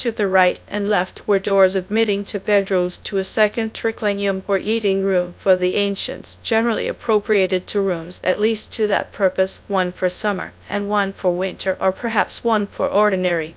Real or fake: fake